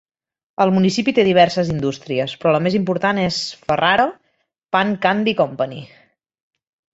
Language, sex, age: Catalan, female, 19-29